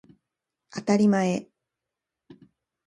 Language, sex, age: Japanese, female, 40-49